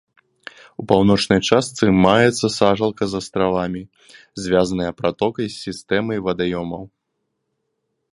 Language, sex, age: Belarusian, male, 19-29